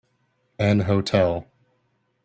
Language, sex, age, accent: English, male, 30-39, United States English